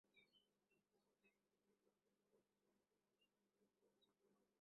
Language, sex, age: Bengali, male, 30-39